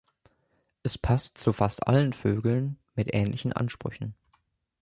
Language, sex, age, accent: German, male, 30-39, Deutschland Deutsch